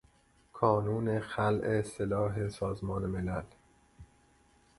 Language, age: Persian, 40-49